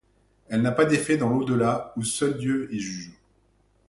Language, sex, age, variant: French, male, 40-49, Français de métropole